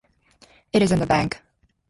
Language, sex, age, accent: English, female, 19-29, United States English